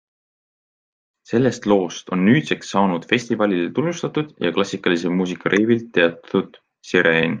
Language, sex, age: Estonian, male, 19-29